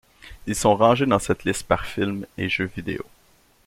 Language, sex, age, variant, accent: French, male, 30-39, Français d'Amérique du Nord, Français du Canada